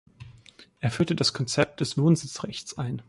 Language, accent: German, Deutschland Deutsch